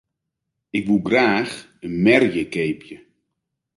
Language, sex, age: Western Frisian, male, 50-59